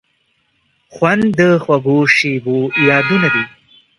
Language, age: Pashto, 19-29